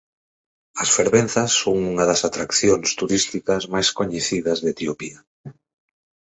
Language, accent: Galician, Central (gheada)